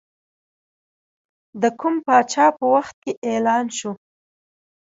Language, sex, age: Pashto, female, 19-29